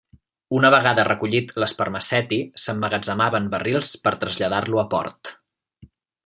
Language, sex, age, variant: Catalan, male, 19-29, Central